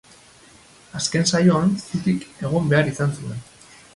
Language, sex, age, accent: Basque, male, 30-39, Mendebalekoa (Araba, Bizkaia, Gipuzkoako mendebaleko herri batzuk)